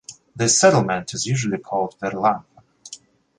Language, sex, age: English, male, 19-29